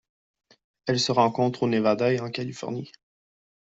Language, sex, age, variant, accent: French, male, 19-29, Français d'Amérique du Nord, Français du Canada